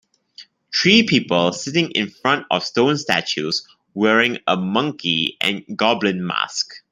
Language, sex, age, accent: English, male, 19-29, Malaysian English